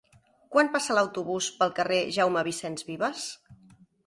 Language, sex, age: Catalan, female, 40-49